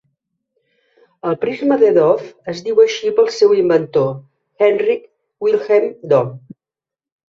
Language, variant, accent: Catalan, Central, central